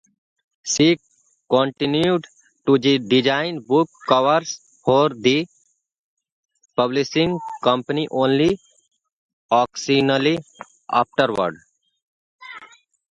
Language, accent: English, India and South Asia (India, Pakistan, Sri Lanka)